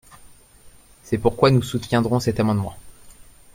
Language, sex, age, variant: French, male, 19-29, Français de métropole